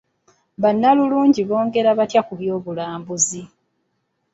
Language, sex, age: Ganda, female, 30-39